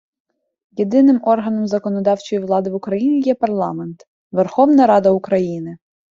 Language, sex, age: Ukrainian, female, 19-29